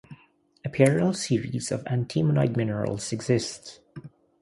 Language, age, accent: English, 30-39, Filipino